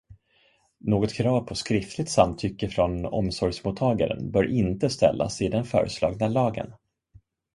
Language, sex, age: Swedish, male, 40-49